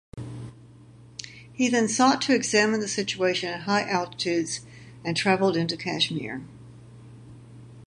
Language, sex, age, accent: English, female, 70-79, United States English